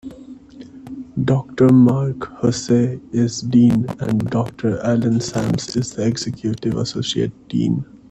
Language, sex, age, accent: English, male, 19-29, India and South Asia (India, Pakistan, Sri Lanka)